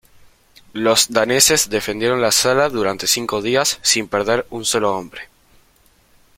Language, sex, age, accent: Spanish, male, under 19, Rioplatense: Argentina, Uruguay, este de Bolivia, Paraguay